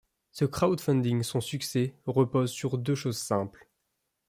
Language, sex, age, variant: French, male, 19-29, Français de métropole